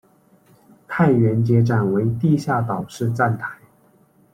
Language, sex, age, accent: Chinese, male, 19-29, 出生地：四川省